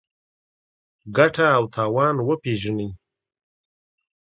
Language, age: Pashto, 30-39